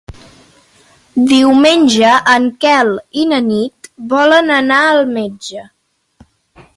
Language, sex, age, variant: Catalan, female, under 19, Central